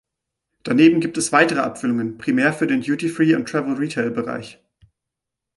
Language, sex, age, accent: German, male, 19-29, Deutschland Deutsch